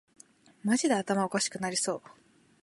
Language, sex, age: Japanese, female, 19-29